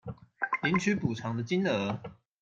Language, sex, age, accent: Chinese, male, 19-29, 出生地：高雄市